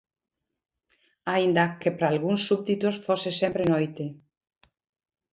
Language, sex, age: Galician, female, 60-69